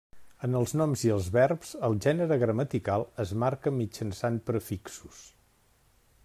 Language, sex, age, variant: Catalan, male, 50-59, Central